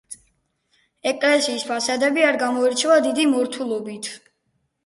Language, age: Georgian, 40-49